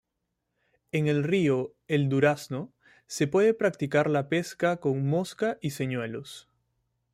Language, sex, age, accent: Spanish, male, 30-39, Andino-Pacífico: Colombia, Perú, Ecuador, oeste de Bolivia y Venezuela andina